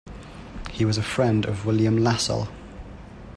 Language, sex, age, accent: English, male, 19-29, England English